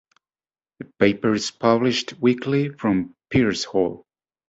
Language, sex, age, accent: English, male, 40-49, United States English